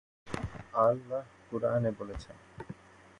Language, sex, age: Bengali, male, 19-29